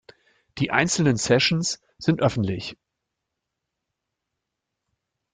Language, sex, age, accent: German, male, 50-59, Deutschland Deutsch